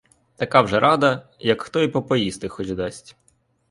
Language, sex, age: Ukrainian, male, 19-29